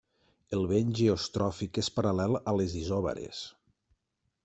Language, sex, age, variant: Catalan, male, 30-39, Nord-Occidental